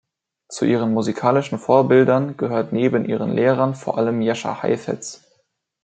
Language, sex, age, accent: German, male, under 19, Deutschland Deutsch